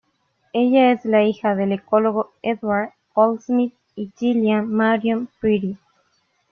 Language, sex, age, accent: Spanish, female, 30-39, América central